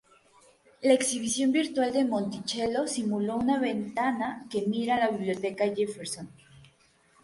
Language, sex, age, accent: Spanish, female, 19-29, México